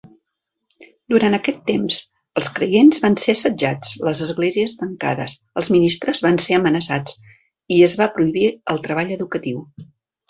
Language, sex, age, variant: Catalan, female, 60-69, Central